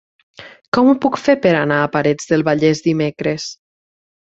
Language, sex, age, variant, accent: Catalan, female, 19-29, Nord-Occidental, Lleidatà